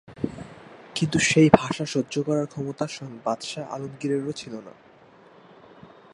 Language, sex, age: Bengali, male, under 19